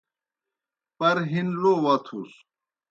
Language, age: Kohistani Shina, 60-69